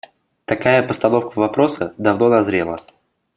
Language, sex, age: Russian, male, under 19